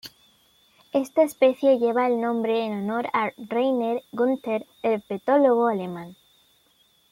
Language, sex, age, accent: Spanish, female, under 19, España: Centro-Sur peninsular (Madrid, Toledo, Castilla-La Mancha)